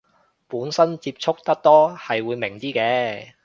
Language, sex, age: Cantonese, male, 19-29